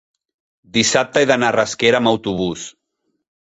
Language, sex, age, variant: Catalan, male, 40-49, Central